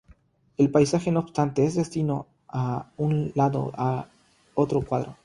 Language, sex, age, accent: Spanish, male, under 19, Andino-Pacífico: Colombia, Perú, Ecuador, oeste de Bolivia y Venezuela andina; Rioplatense: Argentina, Uruguay, este de Bolivia, Paraguay